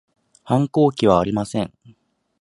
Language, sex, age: Japanese, male, 19-29